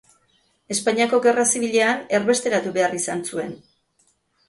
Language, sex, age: Basque, female, 50-59